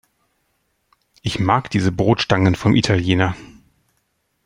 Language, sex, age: German, male, 40-49